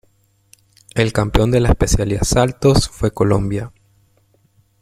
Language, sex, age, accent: Spanish, male, 19-29, Caribe: Cuba, Venezuela, Puerto Rico, República Dominicana, Panamá, Colombia caribeña, México caribeño, Costa del golfo de México